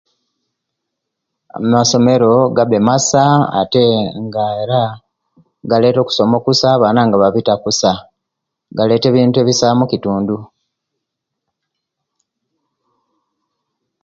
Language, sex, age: Kenyi, male, 50-59